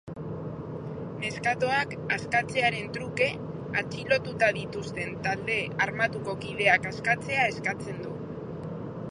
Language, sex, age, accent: Basque, female, 40-49, Mendebalekoa (Araba, Bizkaia, Gipuzkoako mendebaleko herri batzuk)